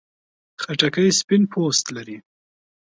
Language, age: Pashto, 19-29